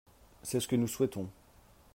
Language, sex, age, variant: French, male, 30-39, Français de métropole